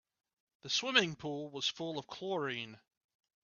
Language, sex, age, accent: English, male, 30-39, United States English